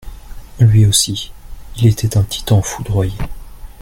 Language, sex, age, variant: French, male, 30-39, Français de métropole